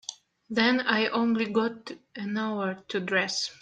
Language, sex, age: English, female, 19-29